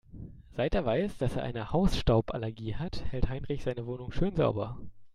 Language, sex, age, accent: German, male, 19-29, Deutschland Deutsch